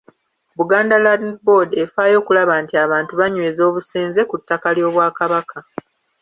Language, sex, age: Ganda, female, 30-39